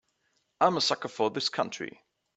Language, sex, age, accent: English, male, 19-29, United States English